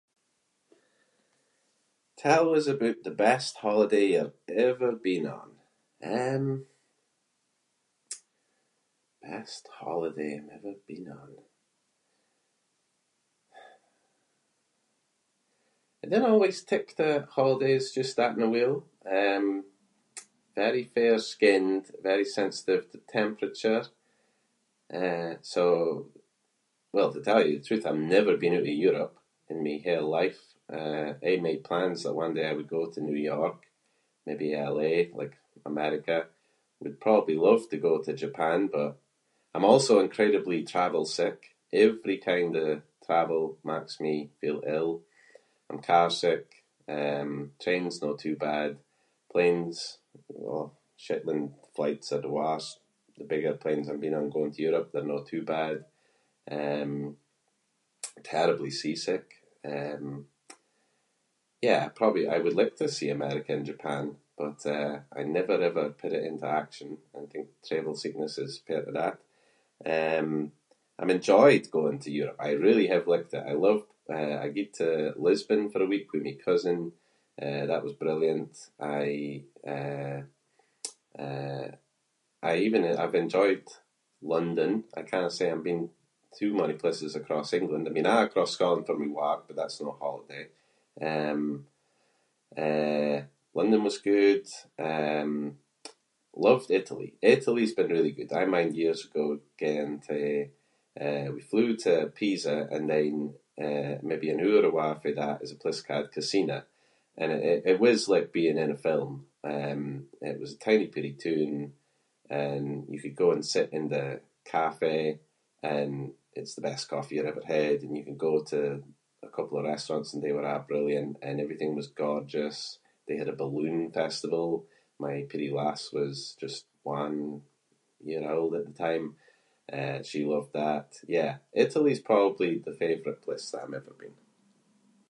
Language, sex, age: Scots, male, 30-39